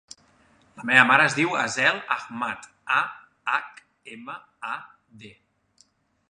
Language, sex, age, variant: Catalan, male, 40-49, Central